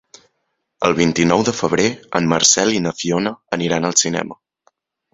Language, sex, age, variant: Catalan, male, 19-29, Central